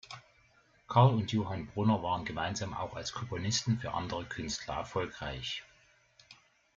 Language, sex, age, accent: German, male, 40-49, Deutschland Deutsch